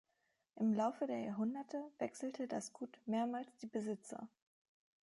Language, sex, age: German, female, 19-29